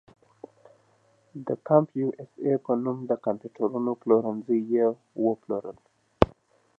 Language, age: Pashto, 19-29